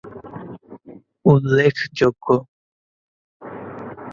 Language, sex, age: Bengali, male, 19-29